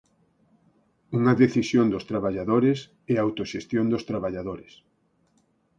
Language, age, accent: Galician, 50-59, Central (gheada)